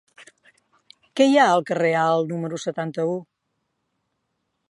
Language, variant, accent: Catalan, Central, central